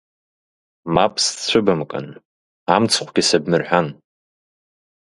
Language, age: Abkhazian, 19-29